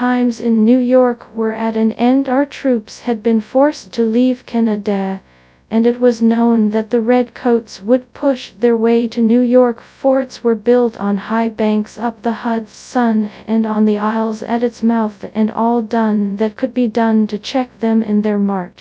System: TTS, FastPitch